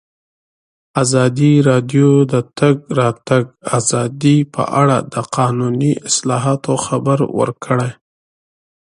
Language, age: Pashto, 30-39